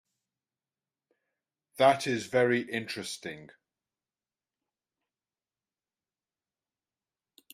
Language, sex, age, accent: English, male, 40-49, England English